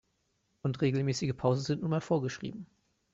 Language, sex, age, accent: German, male, 19-29, Deutschland Deutsch